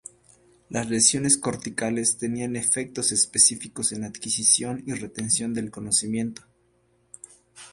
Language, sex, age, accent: Spanish, male, 19-29, México